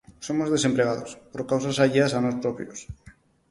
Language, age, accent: Galician, 30-39, Neofalante